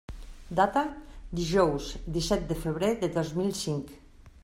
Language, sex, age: Catalan, female, 40-49